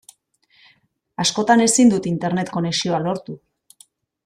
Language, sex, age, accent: Basque, female, 40-49, Mendebalekoa (Araba, Bizkaia, Gipuzkoako mendebaleko herri batzuk)